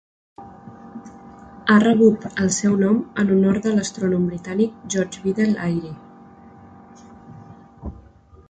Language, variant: Catalan, Central